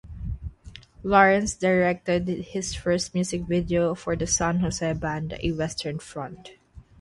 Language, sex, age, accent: English, female, 19-29, United States English; Filipino